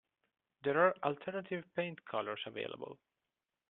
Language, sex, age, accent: English, male, 19-29, England English